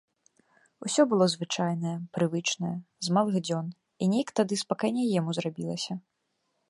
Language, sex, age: Belarusian, female, under 19